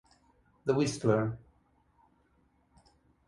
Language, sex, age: Italian, male, 50-59